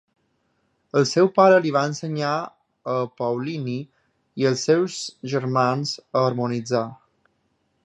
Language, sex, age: Catalan, male, 19-29